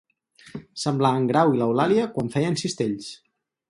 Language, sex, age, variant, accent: Catalan, male, 30-39, Central, central